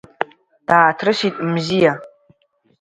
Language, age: Abkhazian, under 19